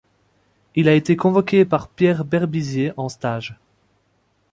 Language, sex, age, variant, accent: French, male, 19-29, Français d'Europe, Français de Belgique